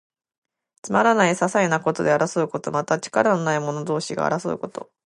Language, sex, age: Japanese, female, under 19